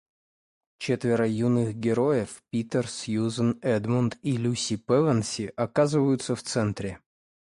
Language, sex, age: Russian, male, 30-39